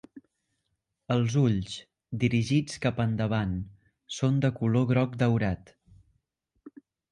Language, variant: Catalan, Central